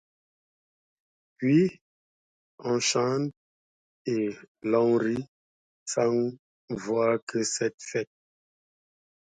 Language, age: French, 30-39